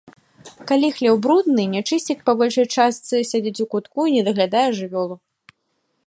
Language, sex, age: Belarusian, female, 19-29